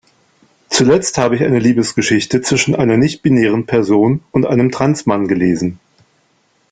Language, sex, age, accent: German, male, 40-49, Deutschland Deutsch